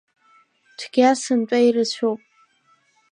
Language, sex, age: Abkhazian, female, under 19